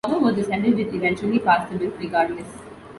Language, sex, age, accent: English, female, 19-29, India and South Asia (India, Pakistan, Sri Lanka)